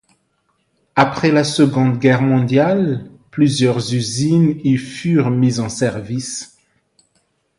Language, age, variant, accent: French, 40-49, Français d'Afrique subsaharienne et des îles africaines, Français de Madagascar